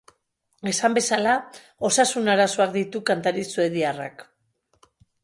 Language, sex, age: Basque, female, 50-59